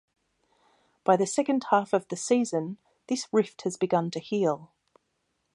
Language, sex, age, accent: English, female, 40-49, Australian English